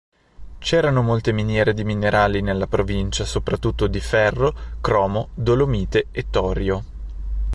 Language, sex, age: Italian, male, 30-39